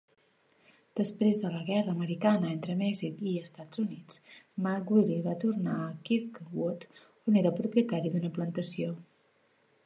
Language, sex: Catalan, female